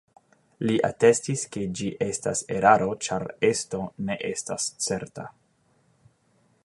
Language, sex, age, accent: Esperanto, male, 19-29, Internacia